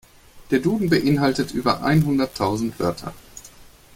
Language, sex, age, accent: German, male, 40-49, Deutschland Deutsch